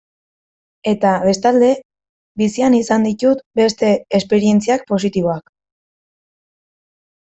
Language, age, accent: Basque, 19-29, Erdialdekoa edo Nafarra (Gipuzkoa, Nafarroa)